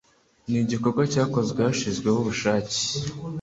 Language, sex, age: Kinyarwanda, female, 40-49